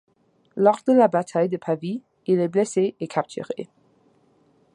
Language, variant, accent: French, Français d'Amérique du Nord, Français du Canada